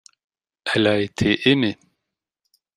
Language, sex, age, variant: French, male, 30-39, Français de métropole